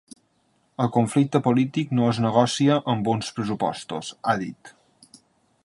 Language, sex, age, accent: Catalan, male, 19-29, balear; valencià